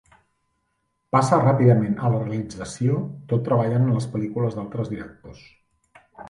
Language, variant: Catalan, Central